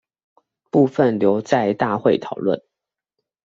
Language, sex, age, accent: Chinese, male, 30-39, 出生地：臺北市